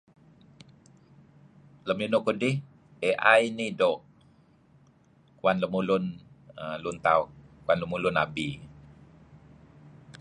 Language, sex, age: Kelabit, male, 50-59